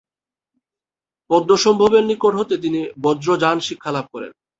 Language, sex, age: Bengali, male, 19-29